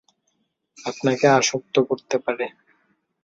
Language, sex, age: Bengali, male, 19-29